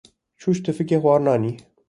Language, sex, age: Kurdish, male, 19-29